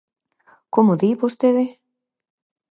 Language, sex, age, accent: Galician, female, 30-39, Normativo (estándar)